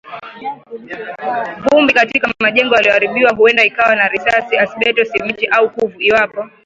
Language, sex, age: Swahili, female, 19-29